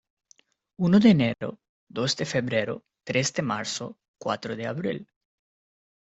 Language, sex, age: Spanish, male, 19-29